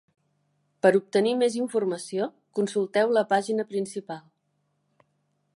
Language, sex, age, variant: Catalan, female, 50-59, Central